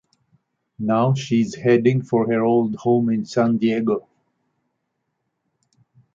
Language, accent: English, England English